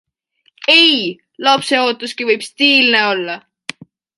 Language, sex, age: Estonian, female, 19-29